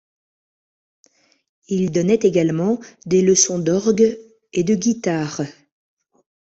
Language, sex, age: French, female, 50-59